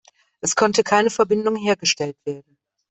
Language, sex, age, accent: German, female, 50-59, Deutschland Deutsch